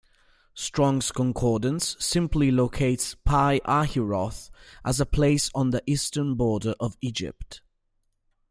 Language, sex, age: English, male, 30-39